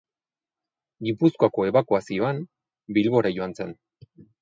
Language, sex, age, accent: Basque, male, 30-39, Erdialdekoa edo Nafarra (Gipuzkoa, Nafarroa)